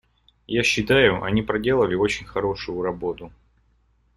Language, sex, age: Russian, male, 19-29